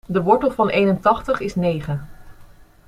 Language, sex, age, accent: Dutch, female, 30-39, Nederlands Nederlands